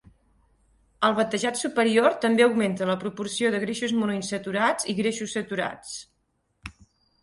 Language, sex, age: Catalan, female, 50-59